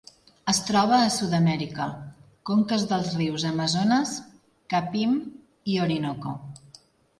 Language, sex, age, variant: Catalan, female, 40-49, Central